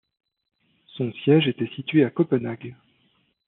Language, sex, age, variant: French, male, 30-39, Français de métropole